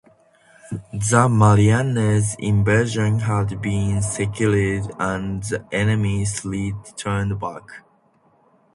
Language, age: English, under 19